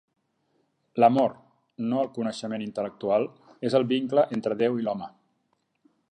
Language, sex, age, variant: Catalan, male, 50-59, Central